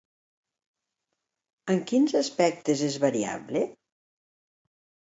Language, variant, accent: Catalan, Central, nord-occidental